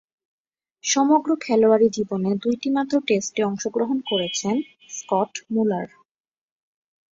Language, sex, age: Bengali, female, 19-29